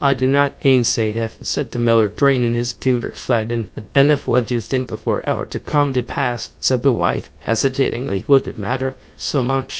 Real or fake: fake